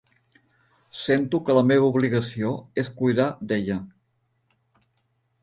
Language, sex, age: Catalan, male, 70-79